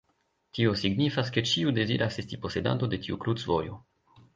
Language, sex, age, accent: Esperanto, male, 19-29, Internacia